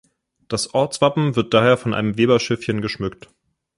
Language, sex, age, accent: German, male, 19-29, Deutschland Deutsch